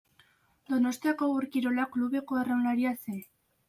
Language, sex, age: Basque, female, under 19